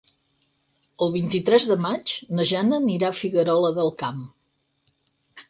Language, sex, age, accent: Catalan, female, 60-69, Empordanès